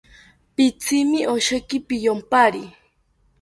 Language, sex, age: South Ucayali Ashéninka, female, under 19